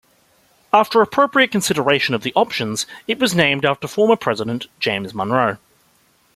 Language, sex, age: English, male, 19-29